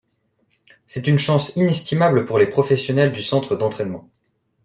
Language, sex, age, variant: French, male, 19-29, Français de métropole